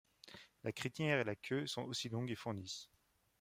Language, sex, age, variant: French, male, 30-39, Français de métropole